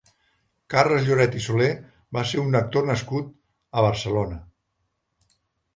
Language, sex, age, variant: Catalan, male, 60-69, Central